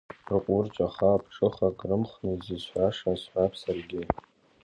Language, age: Abkhazian, under 19